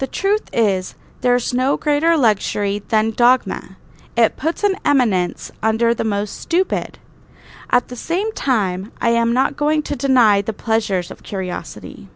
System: none